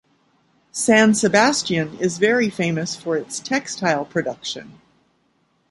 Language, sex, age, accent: English, female, 60-69, United States English